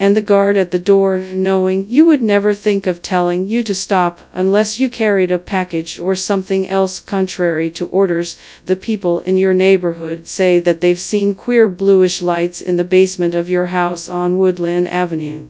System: TTS, FastPitch